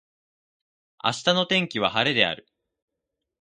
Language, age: Japanese, 19-29